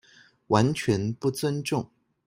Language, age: Chinese, 30-39